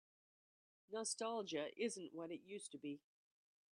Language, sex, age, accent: English, female, 60-69, United States English